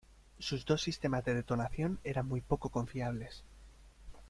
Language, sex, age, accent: Spanish, male, 30-39, España: Norte peninsular (Asturias, Castilla y León, Cantabria, País Vasco, Navarra, Aragón, La Rioja, Guadalajara, Cuenca)